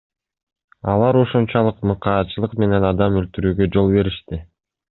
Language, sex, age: Kyrgyz, male, 19-29